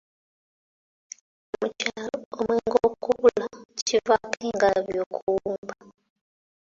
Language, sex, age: Ganda, female, 19-29